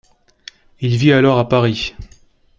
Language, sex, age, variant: French, male, 30-39, Français de métropole